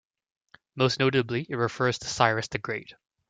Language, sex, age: English, male, 19-29